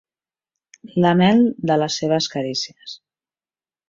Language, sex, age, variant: Catalan, female, 40-49, Central